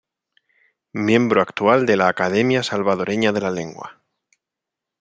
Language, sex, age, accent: Spanish, male, 30-39, España: Centro-Sur peninsular (Madrid, Toledo, Castilla-La Mancha)